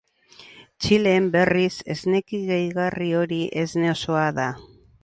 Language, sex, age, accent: Basque, female, 60-69, Erdialdekoa edo Nafarra (Gipuzkoa, Nafarroa)